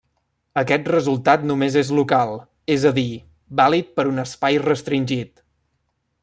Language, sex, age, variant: Catalan, male, 19-29, Central